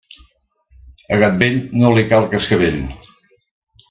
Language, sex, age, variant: Catalan, male, 70-79, Central